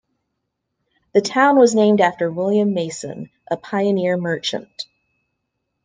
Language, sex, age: English, female, 30-39